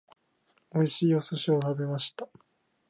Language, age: Japanese, 19-29